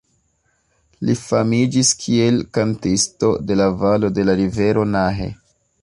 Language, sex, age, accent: Esperanto, male, 19-29, Internacia